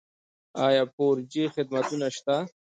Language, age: Pashto, 40-49